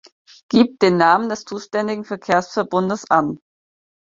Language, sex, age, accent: German, female, 19-29, Deutschland Deutsch